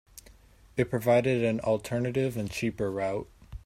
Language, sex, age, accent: English, male, under 19, United States English